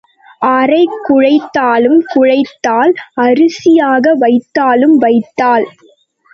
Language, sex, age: Tamil, female, 19-29